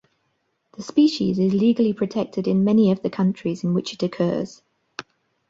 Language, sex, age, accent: English, female, 40-49, England English